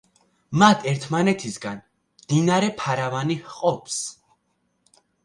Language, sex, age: Georgian, male, 19-29